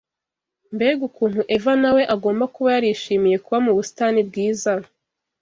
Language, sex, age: Kinyarwanda, female, 19-29